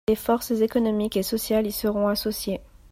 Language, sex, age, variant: French, female, 19-29, Français de métropole